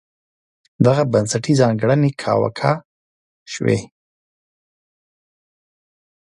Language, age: Pashto, 30-39